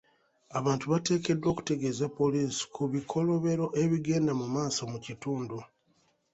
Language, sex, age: Ganda, male, 30-39